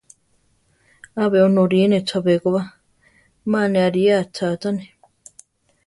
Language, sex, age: Central Tarahumara, female, 30-39